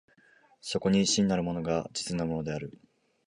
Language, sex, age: Japanese, male, 19-29